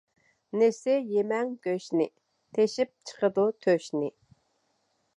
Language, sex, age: Uyghur, female, 50-59